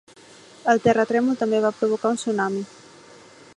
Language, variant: Catalan, Central